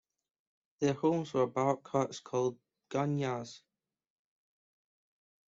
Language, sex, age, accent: English, male, 19-29, Scottish English